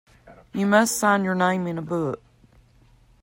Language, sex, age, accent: English, female, 50-59, United States English